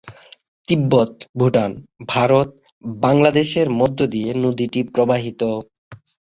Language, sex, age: Bengali, male, 19-29